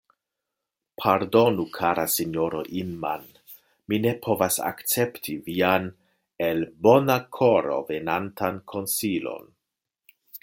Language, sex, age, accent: Esperanto, male, 50-59, Internacia